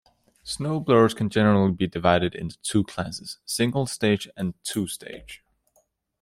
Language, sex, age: English, male, under 19